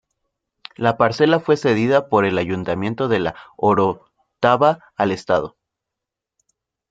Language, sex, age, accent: Spanish, male, 19-29, México